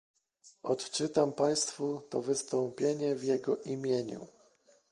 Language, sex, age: Polish, male, 30-39